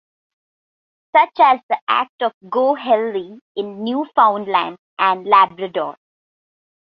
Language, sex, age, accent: English, female, 30-39, India and South Asia (India, Pakistan, Sri Lanka)